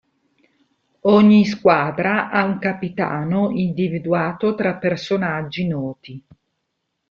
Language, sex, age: Italian, female, 40-49